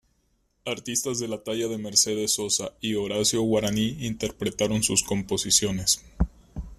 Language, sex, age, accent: Spanish, male, 19-29, México